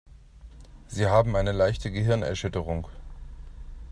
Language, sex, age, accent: German, male, 30-39, Deutschland Deutsch